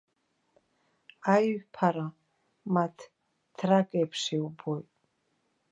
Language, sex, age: Abkhazian, female, 40-49